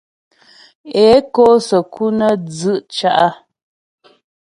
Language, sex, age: Ghomala, female, 30-39